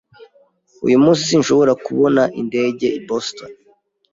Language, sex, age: Kinyarwanda, male, 19-29